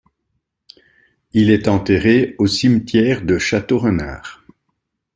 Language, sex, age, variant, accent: French, male, 70-79, Français d'Europe, Français de Belgique